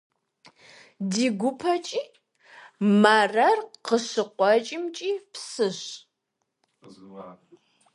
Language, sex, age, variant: Kabardian, female, 30-39, Адыгэбзэ (Къэбэрдей, Кирил, псоми зэдай)